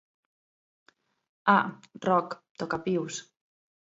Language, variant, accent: Catalan, Central, central